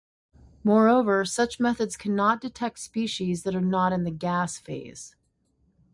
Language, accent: English, United States English